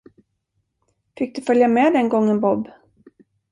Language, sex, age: Swedish, female, 40-49